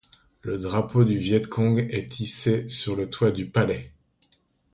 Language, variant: French, Français d'Europe